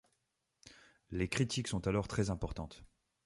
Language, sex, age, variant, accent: French, male, 30-39, Français des départements et régions d'outre-mer, Français de La Réunion